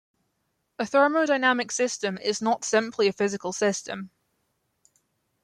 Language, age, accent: English, 19-29, England English